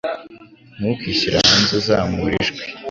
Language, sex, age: Kinyarwanda, male, under 19